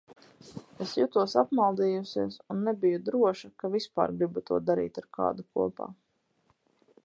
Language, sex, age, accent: Latvian, female, 30-39, bez akcenta